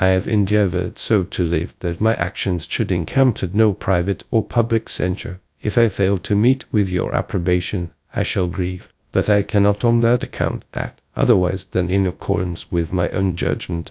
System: TTS, GradTTS